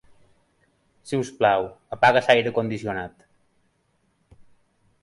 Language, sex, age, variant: Catalan, male, 30-39, Balear